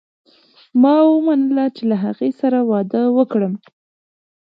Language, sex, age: Pashto, female, 19-29